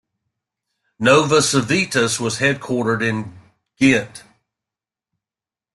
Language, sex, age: English, male, 50-59